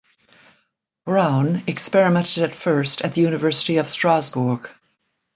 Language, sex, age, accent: English, female, 60-69, Canadian English